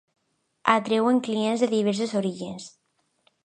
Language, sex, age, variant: Catalan, female, under 19, Alacantí